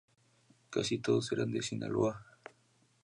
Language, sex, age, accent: Spanish, male, 19-29, México